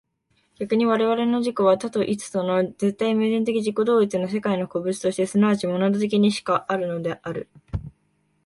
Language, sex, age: Japanese, female, 19-29